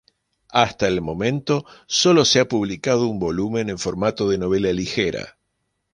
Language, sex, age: Spanish, male, 50-59